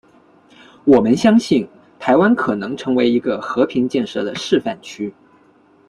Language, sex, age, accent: Chinese, male, 19-29, 出生地：广东省